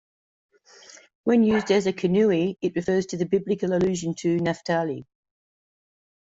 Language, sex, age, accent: English, female, 50-59, Australian English